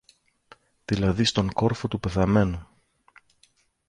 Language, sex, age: Greek, male, 30-39